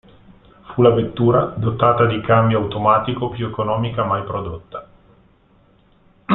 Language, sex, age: Italian, male, 40-49